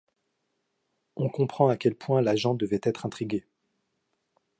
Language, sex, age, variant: French, male, 30-39, Français de métropole